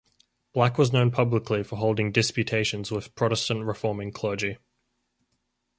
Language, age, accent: English, 19-29, Australian English